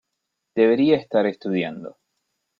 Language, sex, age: Spanish, male, 19-29